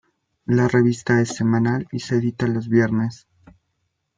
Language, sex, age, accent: Spanish, male, 19-29, Andino-Pacífico: Colombia, Perú, Ecuador, oeste de Bolivia y Venezuela andina